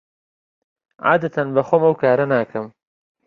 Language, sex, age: Central Kurdish, male, 30-39